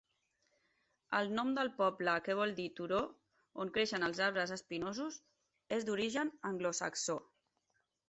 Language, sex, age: Catalan, female, 30-39